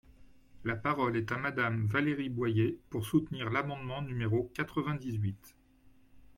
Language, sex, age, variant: French, male, 50-59, Français de métropole